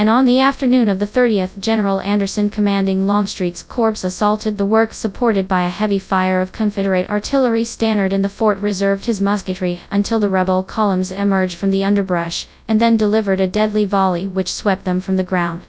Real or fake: fake